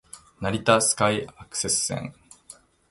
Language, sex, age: Japanese, male, 30-39